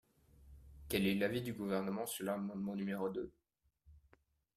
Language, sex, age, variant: French, male, 19-29, Français de métropole